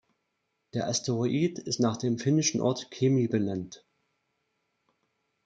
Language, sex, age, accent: German, male, 40-49, Deutschland Deutsch